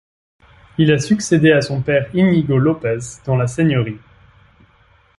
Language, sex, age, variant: French, male, 19-29, Français de métropole